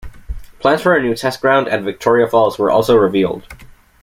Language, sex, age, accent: English, male, under 19, United States English